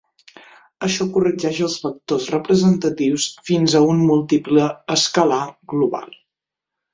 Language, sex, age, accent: Catalan, female, 19-29, central; septentrional